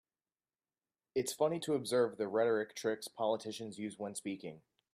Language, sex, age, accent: English, male, 19-29, United States English